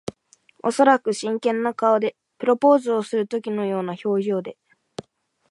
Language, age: Japanese, 19-29